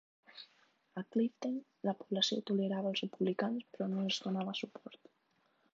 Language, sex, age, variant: Catalan, female, 19-29, Central